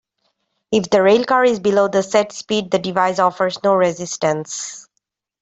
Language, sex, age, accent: English, female, 19-29, England English